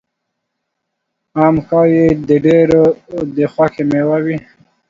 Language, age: Pashto, 19-29